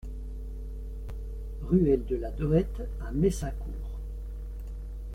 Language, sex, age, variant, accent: French, male, 60-69, Français d'Europe, Français de Belgique